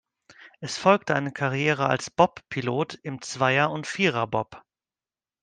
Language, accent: German, Deutschland Deutsch